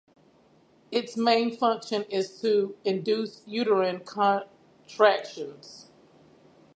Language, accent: English, United States English